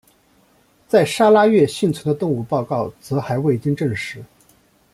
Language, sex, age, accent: Chinese, male, 19-29, 出生地：江苏省